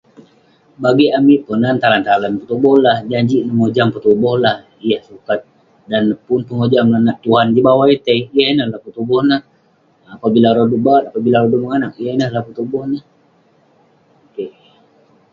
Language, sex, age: Western Penan, male, 19-29